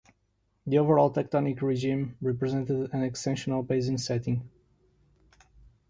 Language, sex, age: English, male, 30-39